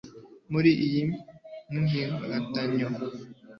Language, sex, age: Kinyarwanda, male, under 19